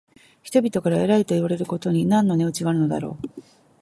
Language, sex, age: Japanese, female, 40-49